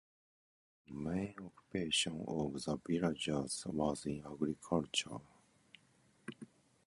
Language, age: English, 50-59